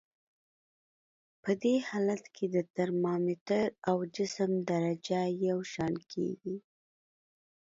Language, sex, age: Pashto, female, 30-39